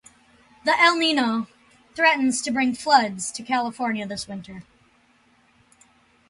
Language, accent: English, United States English